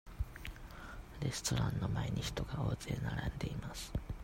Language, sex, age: Japanese, male, 19-29